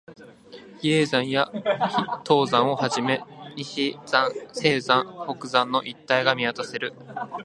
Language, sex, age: Japanese, male, 19-29